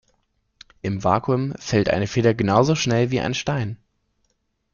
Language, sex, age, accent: German, male, 19-29, Deutschland Deutsch